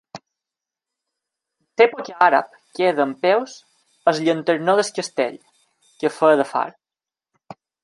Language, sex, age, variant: Catalan, male, 19-29, Balear